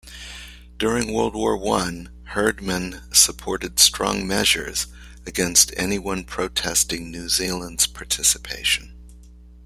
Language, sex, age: English, male, 50-59